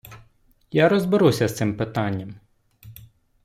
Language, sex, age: Ukrainian, male, 19-29